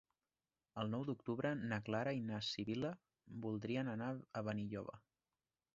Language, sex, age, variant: Catalan, male, 19-29, Nord-Occidental